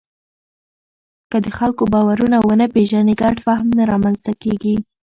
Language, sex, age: Pashto, female, 40-49